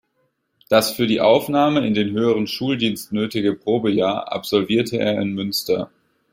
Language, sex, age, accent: German, male, 19-29, Deutschland Deutsch